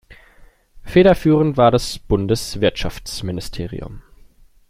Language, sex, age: German, male, 19-29